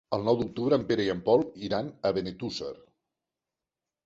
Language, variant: Catalan, Central